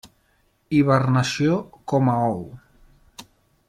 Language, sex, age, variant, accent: Catalan, male, 40-49, Central, central